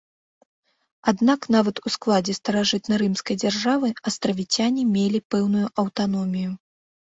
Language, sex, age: Belarusian, female, 19-29